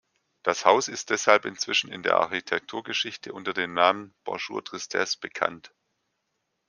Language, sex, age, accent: German, male, 40-49, Deutschland Deutsch